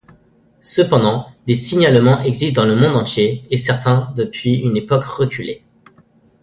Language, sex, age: French, male, under 19